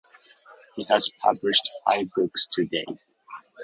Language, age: English, 19-29